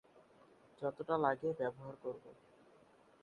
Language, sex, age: Bengali, male, 19-29